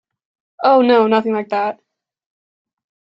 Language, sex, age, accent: English, female, under 19, United States English